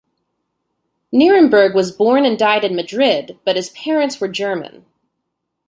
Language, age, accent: English, 19-29, United States English